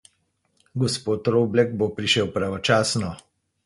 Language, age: Slovenian, 50-59